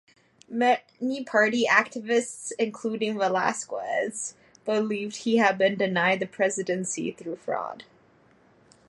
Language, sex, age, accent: English, male, 30-39, Canadian English